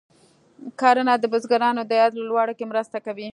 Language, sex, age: Pashto, female, 30-39